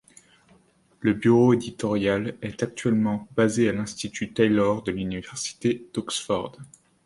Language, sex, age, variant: French, male, 30-39, Français de métropole